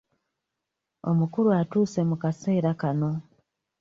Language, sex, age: Ganda, female, 19-29